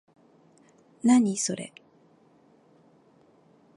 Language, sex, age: Japanese, female, 50-59